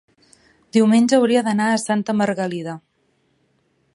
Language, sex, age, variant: Catalan, female, 30-39, Central